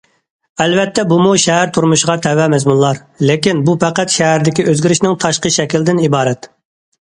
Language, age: Uyghur, 30-39